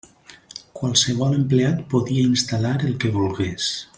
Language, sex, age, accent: Catalan, male, 40-49, valencià